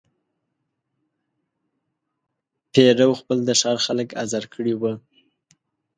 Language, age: Pashto, 19-29